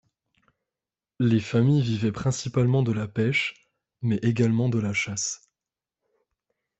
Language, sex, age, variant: French, female, 19-29, Français de métropole